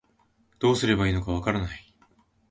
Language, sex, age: Japanese, male, 19-29